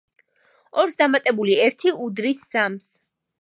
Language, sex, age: Georgian, female, 19-29